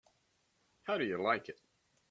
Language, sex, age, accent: English, male, 70-79, United States English